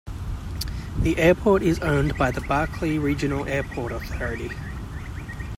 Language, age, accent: English, 30-39, Australian English